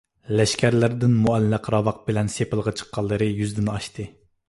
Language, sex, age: Uyghur, male, 19-29